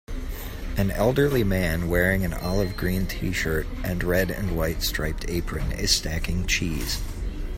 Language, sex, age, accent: English, male, 19-29, United States English